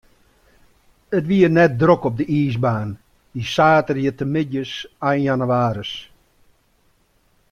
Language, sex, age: Western Frisian, male, 60-69